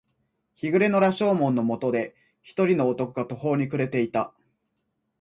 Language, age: Japanese, 19-29